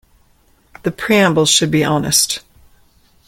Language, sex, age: English, female, 50-59